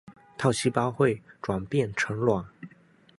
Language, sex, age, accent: Chinese, male, 19-29, 出生地：福建省